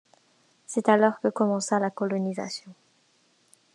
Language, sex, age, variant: French, female, under 19, Français de métropole